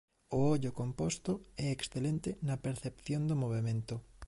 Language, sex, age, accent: Galician, male, 19-29, Central (gheada)